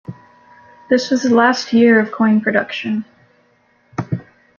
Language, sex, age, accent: English, female, 19-29, United States English